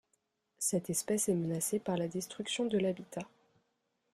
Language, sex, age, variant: French, female, under 19, Français de métropole